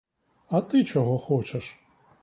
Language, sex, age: Ukrainian, male, 30-39